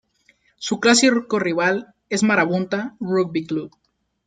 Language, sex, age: Spanish, male, 19-29